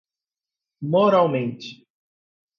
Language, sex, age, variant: Portuguese, male, 19-29, Portuguese (Brasil)